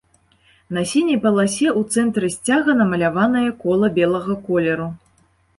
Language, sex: Belarusian, female